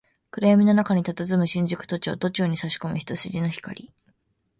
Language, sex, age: Japanese, female, 19-29